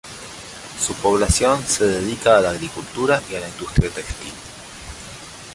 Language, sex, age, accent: Spanish, male, 40-49, Rioplatense: Argentina, Uruguay, este de Bolivia, Paraguay